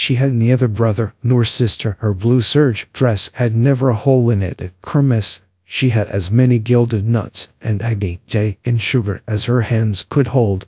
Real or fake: fake